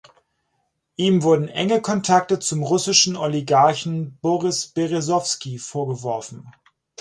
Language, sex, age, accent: German, male, 40-49, Deutschland Deutsch